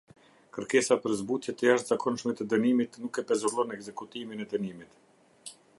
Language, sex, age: Albanian, male, 50-59